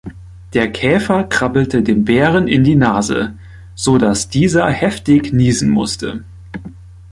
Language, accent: German, Deutschland Deutsch